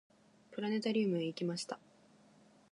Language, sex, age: Japanese, female, 19-29